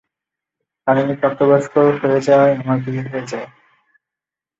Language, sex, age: Bengali, male, 19-29